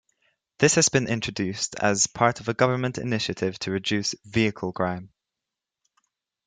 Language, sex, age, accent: English, male, under 19, England English